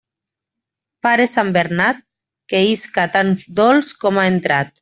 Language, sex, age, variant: Catalan, female, 19-29, Nord-Occidental